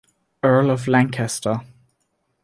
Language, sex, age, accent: German, male, 19-29, Deutschland Deutsch